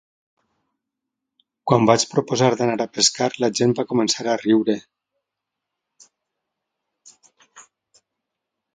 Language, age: Catalan, 60-69